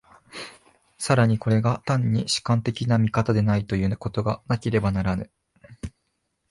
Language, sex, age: Japanese, male, 19-29